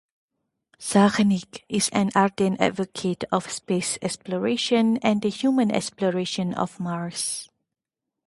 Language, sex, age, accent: English, female, 30-39, Malaysian English